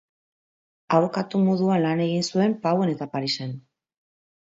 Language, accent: Basque, Mendebalekoa (Araba, Bizkaia, Gipuzkoako mendebaleko herri batzuk)